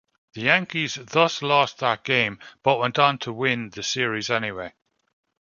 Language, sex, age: English, male, 40-49